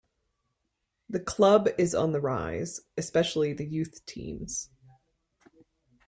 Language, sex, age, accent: English, female, 30-39, United States English